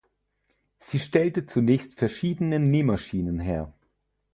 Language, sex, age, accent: German, male, 30-39, Deutschland Deutsch